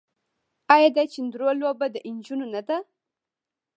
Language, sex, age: Pashto, female, 19-29